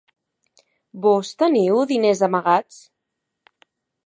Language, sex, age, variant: Catalan, female, 19-29, Central